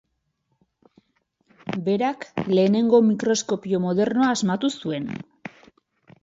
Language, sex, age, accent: Basque, female, 19-29, Erdialdekoa edo Nafarra (Gipuzkoa, Nafarroa)